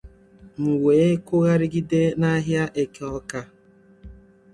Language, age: Igbo, 30-39